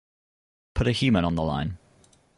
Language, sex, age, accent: English, male, 30-39, England English